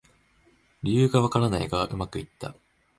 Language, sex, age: Japanese, male, under 19